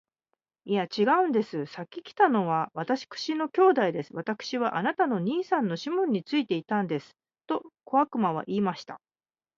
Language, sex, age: Japanese, female, 40-49